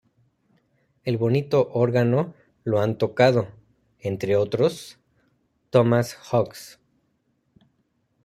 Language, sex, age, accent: Spanish, male, 30-39, México